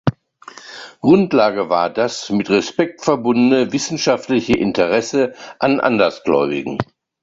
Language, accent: German, Deutschland Deutsch